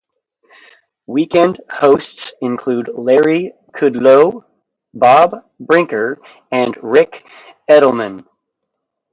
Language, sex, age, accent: English, male, 30-39, United States English; West Coast